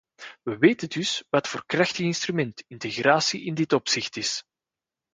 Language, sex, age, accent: Dutch, male, 40-49, Belgisch Nederlands